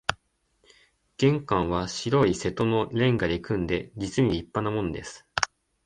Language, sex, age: Japanese, male, 19-29